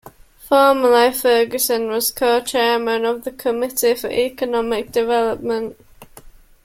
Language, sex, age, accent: English, female, 19-29, England English